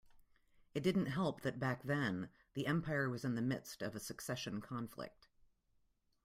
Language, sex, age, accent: English, female, 40-49, United States English